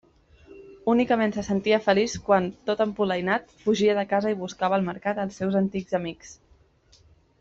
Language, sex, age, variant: Catalan, female, 19-29, Central